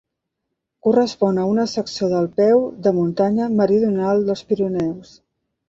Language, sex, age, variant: Catalan, female, 50-59, Central